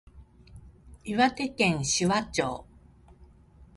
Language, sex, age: Japanese, female, 50-59